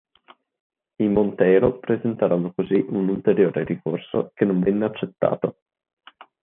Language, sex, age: Italian, male, under 19